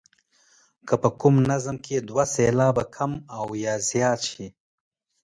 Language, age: Pashto, 19-29